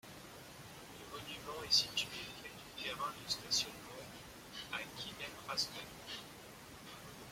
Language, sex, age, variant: French, male, 50-59, Français de métropole